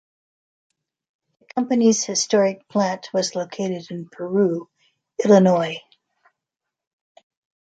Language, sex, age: English, female, 60-69